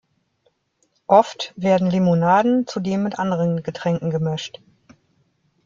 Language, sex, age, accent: German, female, 40-49, Deutschland Deutsch